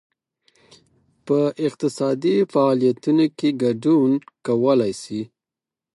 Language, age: Pashto, 30-39